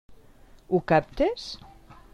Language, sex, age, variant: Catalan, female, 60-69, Nord-Occidental